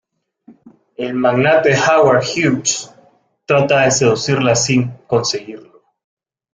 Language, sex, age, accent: Spanish, male, 19-29, América central